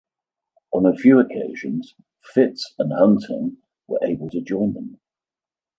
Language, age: English, 60-69